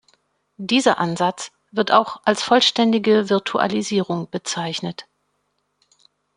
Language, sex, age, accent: German, female, 50-59, Deutschland Deutsch